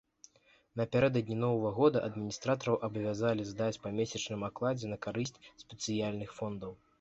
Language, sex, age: Belarusian, male, under 19